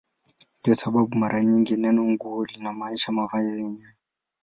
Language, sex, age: Swahili, male, 19-29